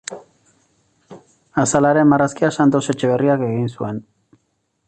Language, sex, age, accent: Basque, male, 40-49, Erdialdekoa edo Nafarra (Gipuzkoa, Nafarroa)